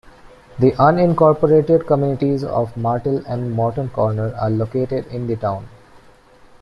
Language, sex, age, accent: English, male, 19-29, India and South Asia (India, Pakistan, Sri Lanka)